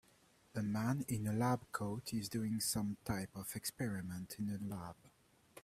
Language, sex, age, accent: English, male, 30-39, Canadian English